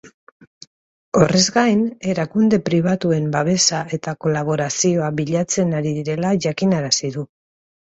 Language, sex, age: Basque, female, 50-59